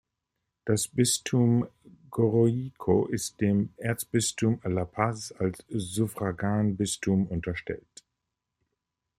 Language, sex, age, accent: German, male, 50-59, Deutschland Deutsch